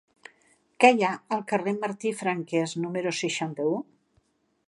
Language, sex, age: Catalan, female, 60-69